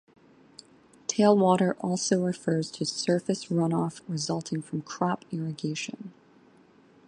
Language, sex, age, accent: English, female, 30-39, United States English